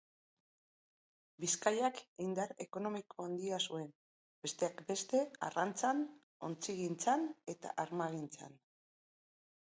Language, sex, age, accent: Basque, female, 50-59, Erdialdekoa edo Nafarra (Gipuzkoa, Nafarroa)